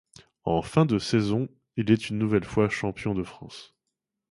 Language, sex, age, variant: French, male, 30-39, Français de métropole